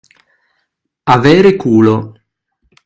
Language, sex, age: Italian, male, 19-29